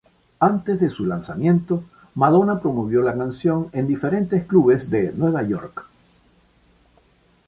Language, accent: Spanish, Caribe: Cuba, Venezuela, Puerto Rico, República Dominicana, Panamá, Colombia caribeña, México caribeño, Costa del golfo de México